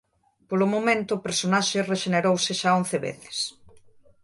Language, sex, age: Galician, female, 50-59